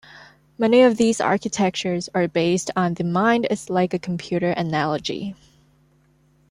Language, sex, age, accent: English, female, 19-29, Hong Kong English